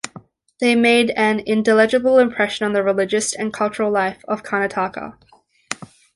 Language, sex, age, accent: English, female, 19-29, Australian English